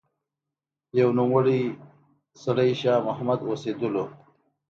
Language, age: Pashto, 30-39